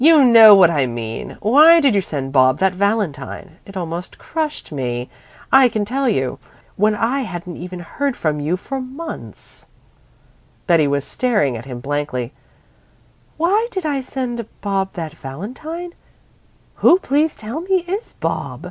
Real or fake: real